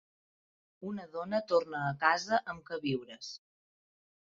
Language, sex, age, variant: Catalan, female, 30-39, Central